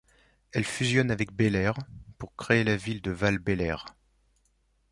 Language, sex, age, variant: French, male, 30-39, Français de métropole